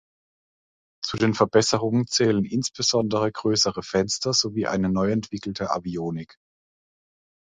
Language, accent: German, Deutschland Deutsch